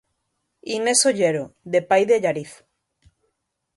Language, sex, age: Galician, female, 30-39